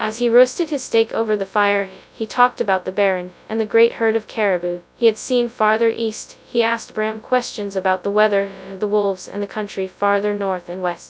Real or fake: fake